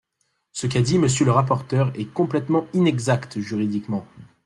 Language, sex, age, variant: French, female, 19-29, Français de métropole